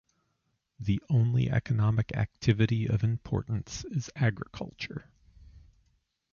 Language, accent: English, United States English